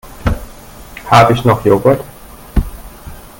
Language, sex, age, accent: German, male, 40-49, Deutschland Deutsch